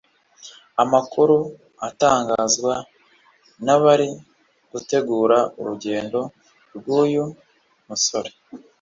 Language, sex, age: Kinyarwanda, male, 40-49